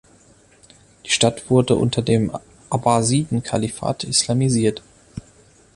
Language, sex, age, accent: German, male, 19-29, Deutschland Deutsch